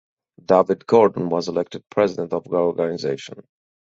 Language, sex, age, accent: English, male, 40-49, United States English